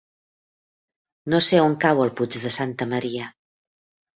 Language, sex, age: Catalan, female, 60-69